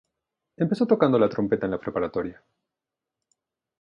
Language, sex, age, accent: Spanish, male, 40-49, México